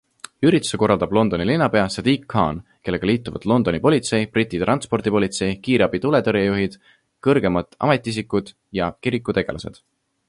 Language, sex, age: Estonian, male, 19-29